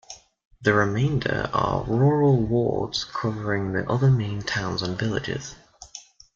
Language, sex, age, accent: English, male, under 19, England English